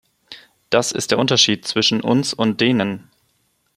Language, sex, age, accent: German, male, 19-29, Deutschland Deutsch